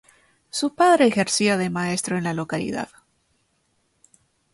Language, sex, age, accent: Spanish, female, 19-29, Rioplatense: Argentina, Uruguay, este de Bolivia, Paraguay